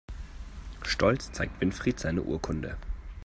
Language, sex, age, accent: German, male, 19-29, Deutschland Deutsch